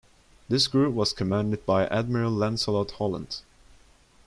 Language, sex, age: English, male, 19-29